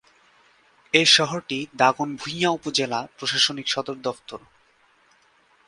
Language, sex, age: Bengali, male, 19-29